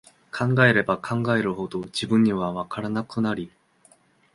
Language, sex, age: Japanese, male, 19-29